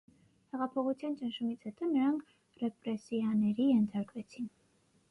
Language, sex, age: Armenian, female, under 19